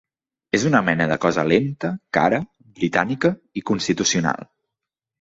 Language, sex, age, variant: Catalan, male, 19-29, Central